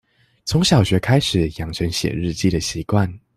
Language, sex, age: Chinese, male, 19-29